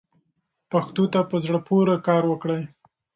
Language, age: Pashto, 30-39